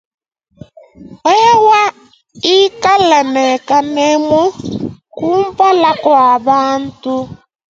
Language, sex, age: Luba-Lulua, female, 19-29